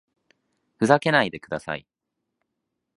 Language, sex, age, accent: Japanese, male, 19-29, 関西弁